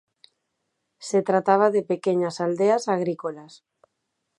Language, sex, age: Spanish, female, 30-39